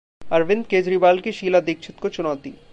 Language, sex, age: Hindi, male, 19-29